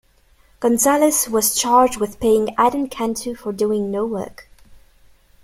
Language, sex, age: English, female, 19-29